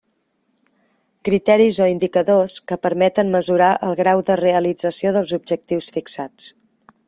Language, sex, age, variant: Catalan, female, 40-49, Central